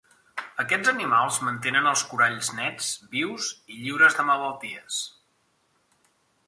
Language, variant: Catalan, Central